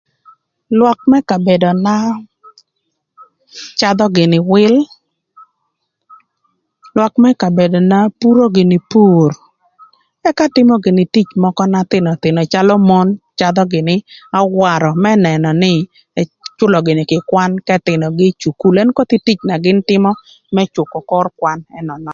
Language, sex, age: Thur, female, 50-59